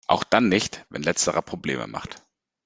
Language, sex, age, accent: German, male, 30-39, Deutschland Deutsch